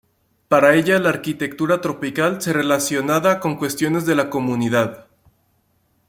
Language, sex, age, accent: Spanish, male, 19-29, México